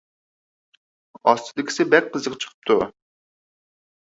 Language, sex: Uyghur, male